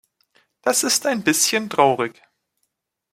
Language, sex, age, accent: German, male, 19-29, Deutschland Deutsch